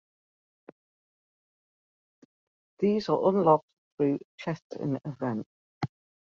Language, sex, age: English, male, 50-59